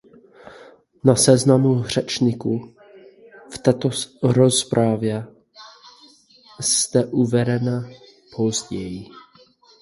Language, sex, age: Czech, male, 19-29